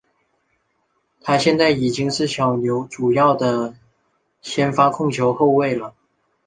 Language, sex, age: Chinese, male, under 19